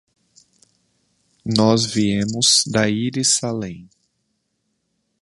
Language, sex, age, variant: Portuguese, male, 30-39, Portuguese (Brasil)